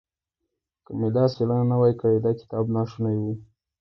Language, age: Pashto, 19-29